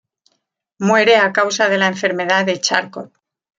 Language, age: Spanish, 60-69